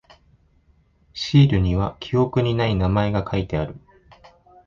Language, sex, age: Japanese, male, 19-29